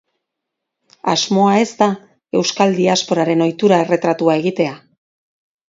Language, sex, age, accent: Basque, female, 40-49, Erdialdekoa edo Nafarra (Gipuzkoa, Nafarroa)